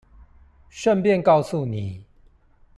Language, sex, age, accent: Chinese, male, 40-49, 出生地：臺北市